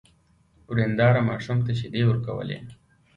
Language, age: Pashto, 19-29